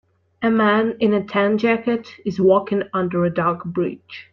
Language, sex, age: English, female, 19-29